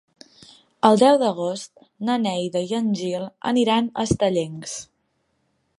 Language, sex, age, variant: Catalan, female, 19-29, Central